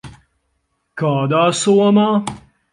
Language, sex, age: Latvian, male, 50-59